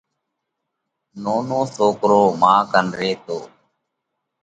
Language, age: Parkari Koli, 30-39